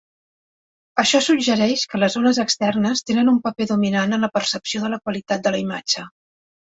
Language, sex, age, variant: Catalan, female, 60-69, Central